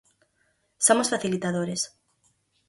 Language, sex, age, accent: Galician, female, 19-29, Normativo (estándar)